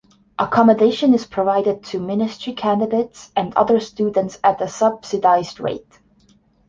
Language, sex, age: English, female, 19-29